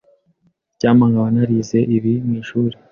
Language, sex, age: Kinyarwanda, male, 19-29